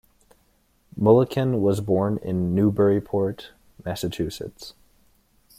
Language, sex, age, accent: English, male, 19-29, United States English